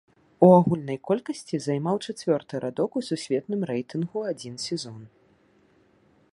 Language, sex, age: Belarusian, female, 30-39